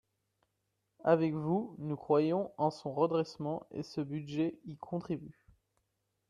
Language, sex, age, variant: French, male, 19-29, Français de métropole